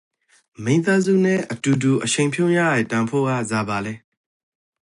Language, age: Rakhine, 30-39